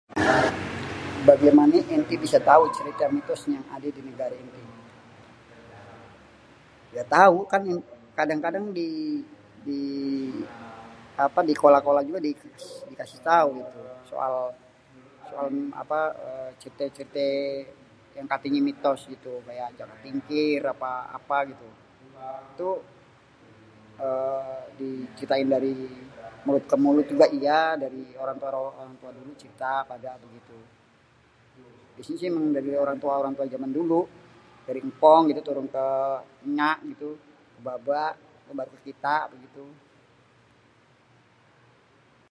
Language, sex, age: Betawi, male, 40-49